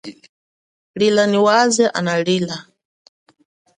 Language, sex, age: Chokwe, female, 40-49